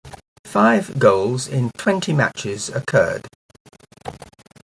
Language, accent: English, England English